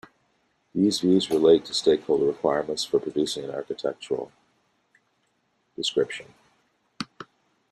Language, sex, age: English, male, 50-59